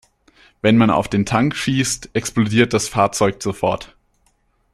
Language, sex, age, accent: German, male, 19-29, Österreichisches Deutsch